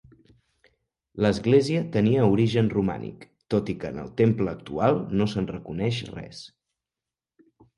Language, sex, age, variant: Catalan, male, 19-29, Central